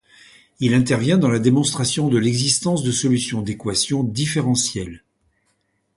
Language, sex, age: French, male, 60-69